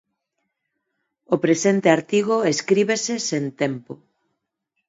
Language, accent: Galician, Neofalante